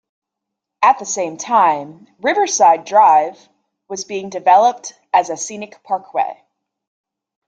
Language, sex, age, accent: English, female, 30-39, United States English